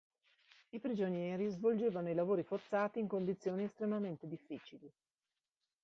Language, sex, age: Italian, female, 50-59